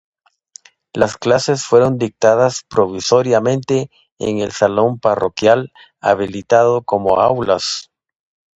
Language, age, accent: Spanish, 50-59, América central